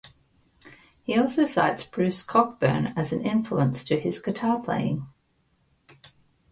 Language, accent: English, Australian English